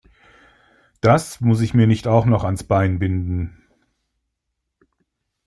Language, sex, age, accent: German, male, 50-59, Deutschland Deutsch